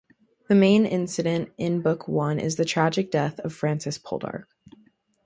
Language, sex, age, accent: English, female, under 19, United States English